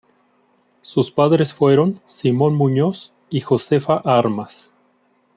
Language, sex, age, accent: Spanish, male, 40-49, México